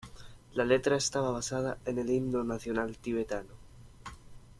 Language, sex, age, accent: Spanish, male, 19-29, España: Sur peninsular (Andalucia, Extremadura, Murcia)